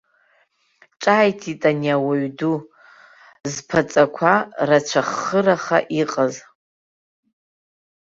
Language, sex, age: Abkhazian, female, 40-49